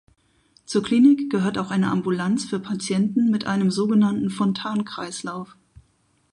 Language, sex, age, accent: German, female, 40-49, Deutschland Deutsch